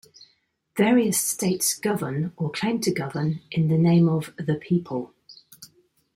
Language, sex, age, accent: English, female, 40-49, England English